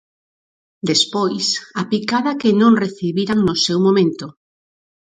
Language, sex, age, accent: Galician, female, 40-49, Normativo (estándar)